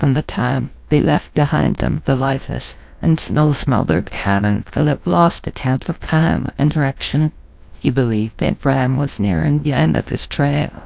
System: TTS, GlowTTS